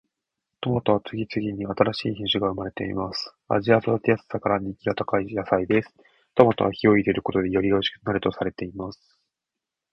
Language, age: Japanese, 19-29